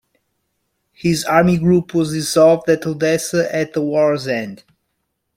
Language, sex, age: English, male, 30-39